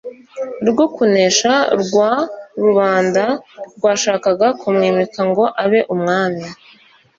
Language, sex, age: Kinyarwanda, female, 19-29